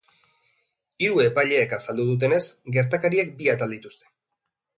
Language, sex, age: Basque, male, 19-29